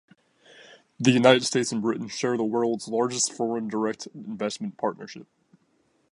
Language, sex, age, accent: English, male, 19-29, United States English